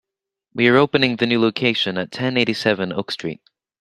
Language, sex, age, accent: English, male, under 19, United States English